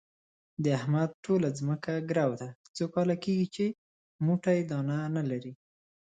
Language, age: Pashto, 30-39